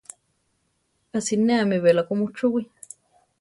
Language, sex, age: Central Tarahumara, female, 30-39